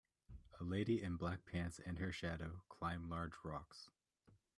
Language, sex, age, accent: English, male, 19-29, United States English